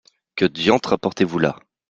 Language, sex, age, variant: French, male, 19-29, Français de métropole